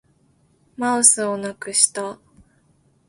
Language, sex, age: Japanese, female, 19-29